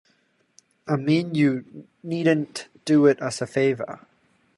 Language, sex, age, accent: English, male, 19-29, United States English